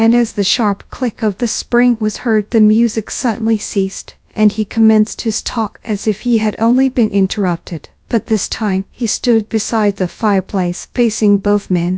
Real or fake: fake